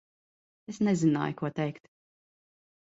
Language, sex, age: Latvian, female, 30-39